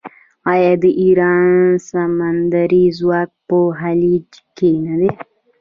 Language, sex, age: Pashto, female, 19-29